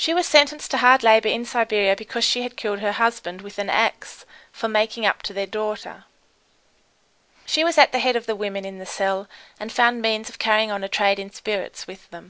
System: none